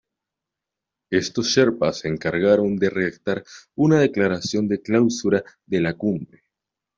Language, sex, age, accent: Spanish, male, under 19, Andino-Pacífico: Colombia, Perú, Ecuador, oeste de Bolivia y Venezuela andina